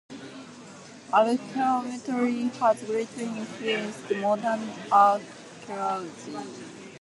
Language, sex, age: English, female, 19-29